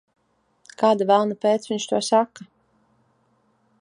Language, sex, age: Latvian, female, 19-29